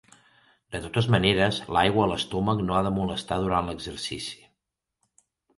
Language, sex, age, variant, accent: Catalan, male, 40-49, Central, tarragoní